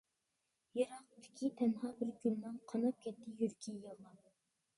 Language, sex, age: Uyghur, female, under 19